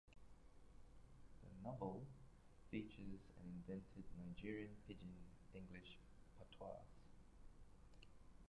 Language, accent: English, Australian English